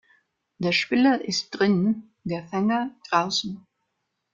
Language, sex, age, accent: German, female, 19-29, Deutschland Deutsch